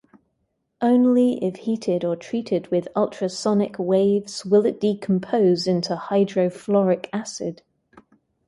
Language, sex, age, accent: English, female, 30-39, England English